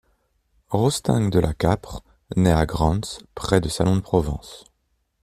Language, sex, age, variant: French, male, 30-39, Français de métropole